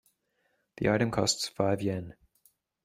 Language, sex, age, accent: English, male, 40-49, Australian English